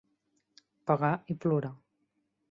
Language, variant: Catalan, Nord-Occidental